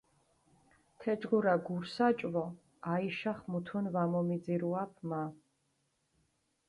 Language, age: Mingrelian, 40-49